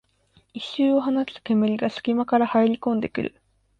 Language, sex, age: Japanese, female, under 19